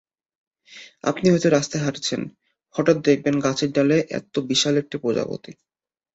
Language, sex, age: Bengali, male, 19-29